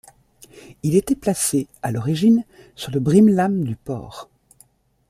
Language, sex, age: French, female, 50-59